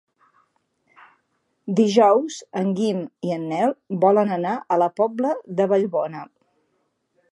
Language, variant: Catalan, Central